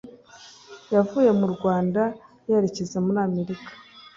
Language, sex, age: Kinyarwanda, female, 19-29